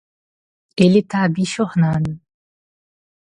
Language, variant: Portuguese, Portuguese (Brasil)